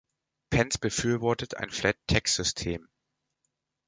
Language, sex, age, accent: German, male, 19-29, Deutschland Deutsch